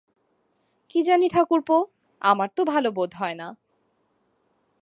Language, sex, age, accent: Bengali, female, 19-29, প্রমিত